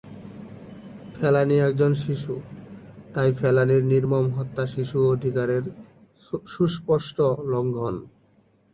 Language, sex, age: Bengali, male, 19-29